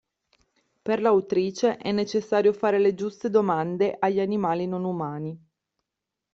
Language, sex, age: Italian, female, 30-39